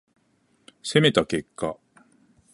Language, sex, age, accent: Japanese, male, 40-49, 標準語